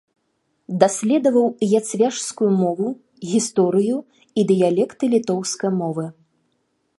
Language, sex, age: Belarusian, female, 30-39